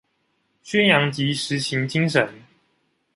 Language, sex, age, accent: Chinese, male, 19-29, 出生地：臺北市